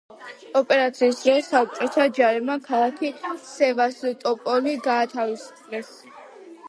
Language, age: Georgian, under 19